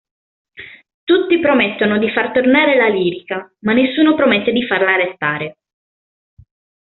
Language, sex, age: Italian, female, 19-29